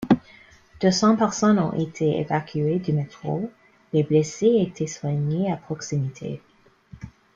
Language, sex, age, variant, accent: French, female, 19-29, Français d'Amérique du Nord, Français du Canada